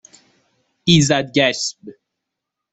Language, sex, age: Persian, male, 19-29